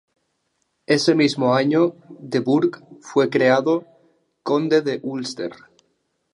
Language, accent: Spanish, España: Norte peninsular (Asturias, Castilla y León, Cantabria, País Vasco, Navarra, Aragón, La Rioja, Guadalajara, Cuenca)